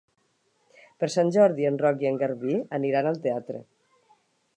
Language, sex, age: Catalan, female, 60-69